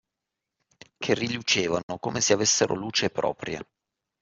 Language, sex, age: Italian, male, 30-39